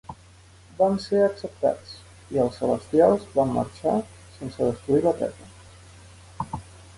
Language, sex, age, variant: Catalan, male, 30-39, Central